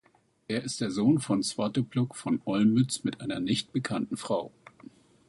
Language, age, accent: German, 50-59, Deutschland Deutsch